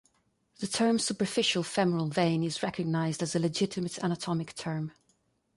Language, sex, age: English, female, 30-39